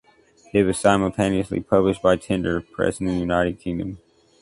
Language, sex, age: English, male, 30-39